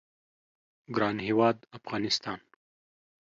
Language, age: Pashto, 19-29